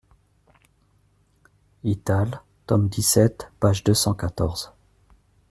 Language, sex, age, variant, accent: French, male, 40-49, Français d'Amérique du Nord, Français du Canada